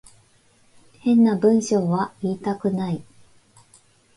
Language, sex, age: Japanese, female, 30-39